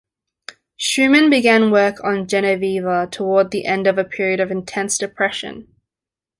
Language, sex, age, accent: English, female, 19-29, Australian English